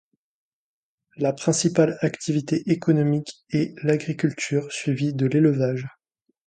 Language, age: French, 19-29